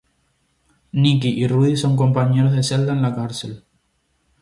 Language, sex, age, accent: Spanish, male, 19-29, España: Islas Canarias